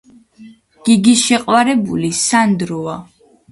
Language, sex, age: Georgian, female, under 19